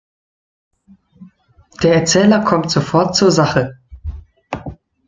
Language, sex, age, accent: German, male, under 19, Deutschland Deutsch